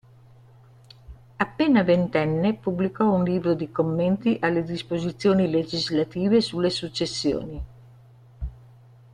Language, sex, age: Italian, female, 70-79